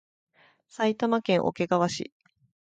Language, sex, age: Japanese, female, 19-29